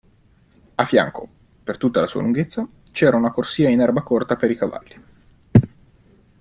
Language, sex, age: Italian, male, 19-29